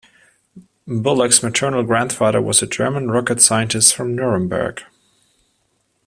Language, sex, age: English, male, 30-39